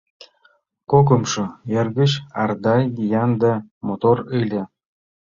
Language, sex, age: Mari, male, 40-49